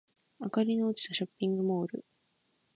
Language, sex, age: Japanese, female, 19-29